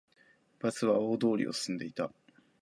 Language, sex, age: Japanese, male, 19-29